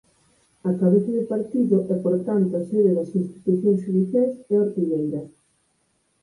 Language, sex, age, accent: Galician, female, 30-39, Normativo (estándar)